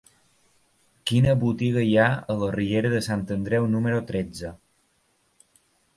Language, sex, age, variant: Catalan, male, 19-29, Balear